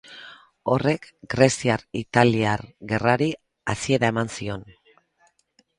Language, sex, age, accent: Basque, female, 50-59, Mendebalekoa (Araba, Bizkaia, Gipuzkoako mendebaleko herri batzuk)